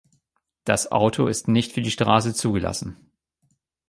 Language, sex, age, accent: German, male, 30-39, Deutschland Deutsch